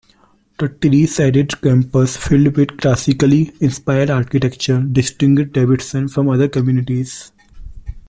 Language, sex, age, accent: English, male, 19-29, India and South Asia (India, Pakistan, Sri Lanka)